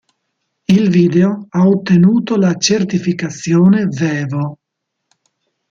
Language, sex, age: Italian, male, 60-69